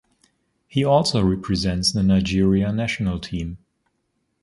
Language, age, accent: English, 19-29, United States English